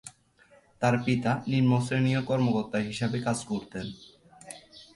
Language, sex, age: Bengali, male, 19-29